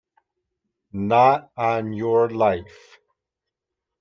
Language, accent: English, United States English